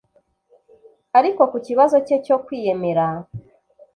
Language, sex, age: Kinyarwanda, female, 19-29